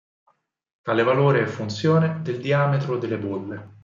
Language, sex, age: Italian, male, 30-39